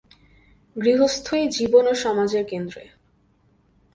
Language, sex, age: Bengali, female, 19-29